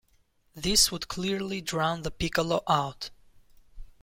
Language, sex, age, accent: English, male, 19-29, United States English